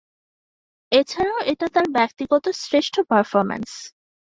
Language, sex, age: Bengali, female, 19-29